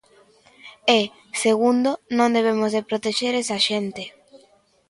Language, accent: Galician, Normativo (estándar)